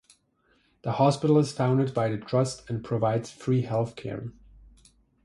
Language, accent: English, German English